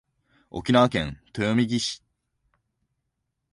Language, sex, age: Japanese, male, 19-29